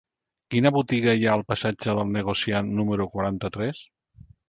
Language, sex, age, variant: Catalan, male, 50-59, Central